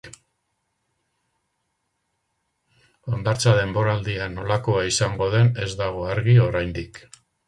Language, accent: Basque, Mendebalekoa (Araba, Bizkaia, Gipuzkoako mendebaleko herri batzuk)